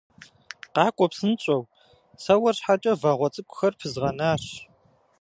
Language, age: Kabardian, 40-49